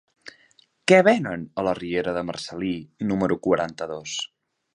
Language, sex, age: Catalan, male, 19-29